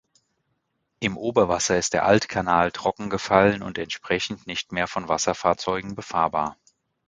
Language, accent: German, Deutschland Deutsch